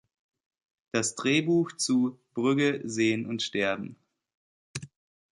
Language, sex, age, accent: German, male, 19-29, Deutschland Deutsch